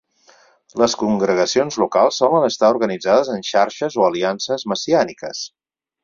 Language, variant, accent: Catalan, Central, Barceloní